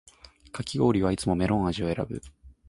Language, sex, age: Japanese, male, 19-29